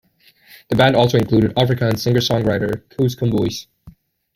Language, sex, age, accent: English, male, 19-29, Canadian English